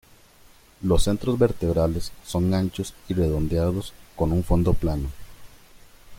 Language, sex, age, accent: Spanish, male, 19-29, América central